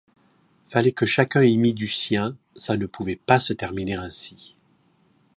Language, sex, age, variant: French, male, 50-59, Français de métropole